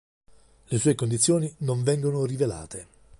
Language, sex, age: Italian, male, 50-59